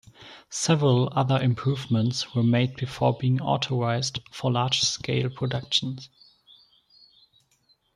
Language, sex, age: English, male, 19-29